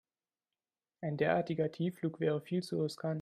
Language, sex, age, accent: German, male, 19-29, Deutschland Deutsch